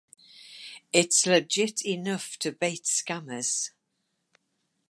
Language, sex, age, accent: English, female, 80-89, England English